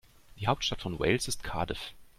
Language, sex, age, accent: German, male, 30-39, Deutschland Deutsch